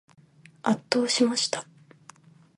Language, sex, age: Japanese, female, under 19